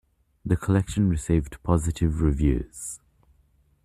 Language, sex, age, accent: English, male, 30-39, Australian English